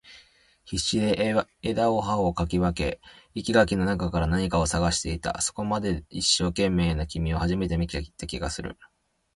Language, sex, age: Japanese, male, 19-29